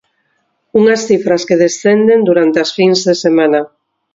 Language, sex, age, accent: Galician, female, 50-59, Oriental (común en zona oriental)